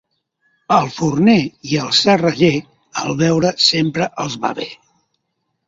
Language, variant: Catalan, Central